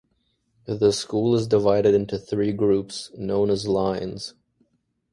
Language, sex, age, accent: English, male, 19-29, Canadian English